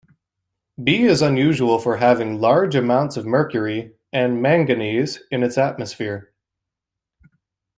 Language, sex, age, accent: English, male, 19-29, United States English